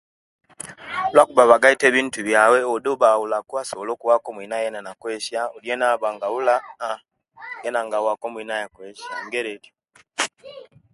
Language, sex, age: Kenyi, male, under 19